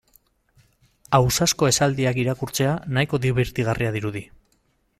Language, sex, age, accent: Basque, male, 30-39, Mendebalekoa (Araba, Bizkaia, Gipuzkoako mendebaleko herri batzuk)